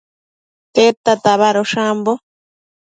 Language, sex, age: Matsés, female, under 19